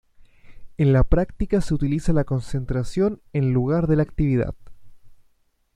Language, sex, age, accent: Spanish, male, 19-29, Chileno: Chile, Cuyo